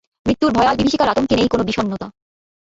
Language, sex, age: Bengali, female, 30-39